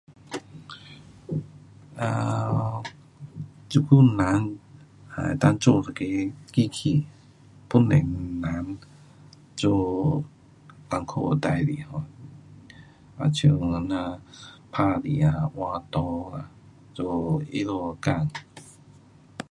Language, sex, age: Pu-Xian Chinese, male, 40-49